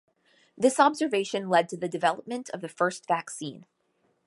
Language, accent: English, United States English